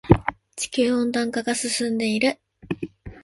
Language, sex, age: Japanese, female, 19-29